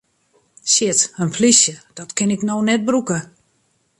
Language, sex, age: Western Frisian, female, 50-59